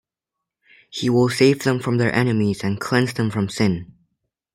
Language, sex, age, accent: English, male, under 19, United States English